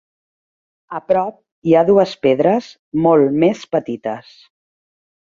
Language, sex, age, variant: Catalan, female, 40-49, Central